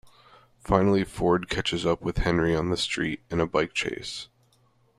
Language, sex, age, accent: English, male, 30-39, United States English